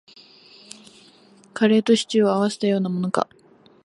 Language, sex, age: Japanese, female, under 19